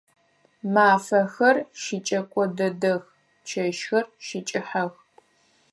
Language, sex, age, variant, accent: Adyghe, female, under 19, Адыгабзэ (Кирил, пстэумэ зэдыряе), Кıэмгуй (Çemguy)